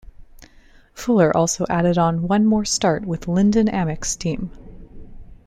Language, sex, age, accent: English, female, 30-39, United States English